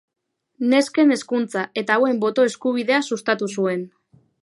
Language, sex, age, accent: Basque, female, 19-29, Mendebalekoa (Araba, Bizkaia, Gipuzkoako mendebaleko herri batzuk)